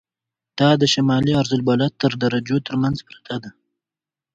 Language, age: Pashto, 19-29